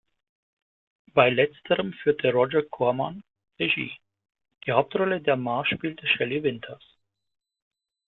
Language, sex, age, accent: German, male, 40-49, Deutschland Deutsch